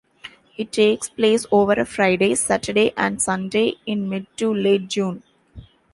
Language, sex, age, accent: English, female, 19-29, India and South Asia (India, Pakistan, Sri Lanka)